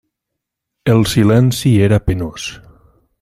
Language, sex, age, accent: Catalan, male, 19-29, valencià